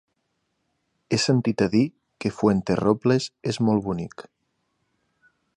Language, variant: Catalan, Central